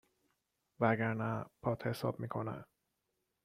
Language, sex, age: Persian, male, 30-39